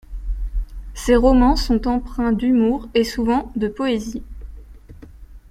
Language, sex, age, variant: French, female, 19-29, Français de métropole